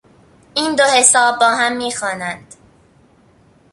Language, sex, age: Persian, female, under 19